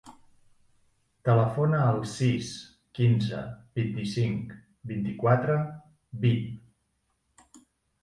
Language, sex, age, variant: Catalan, male, 40-49, Central